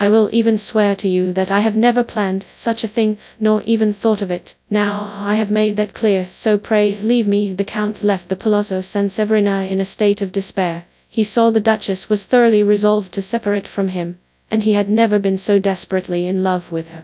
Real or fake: fake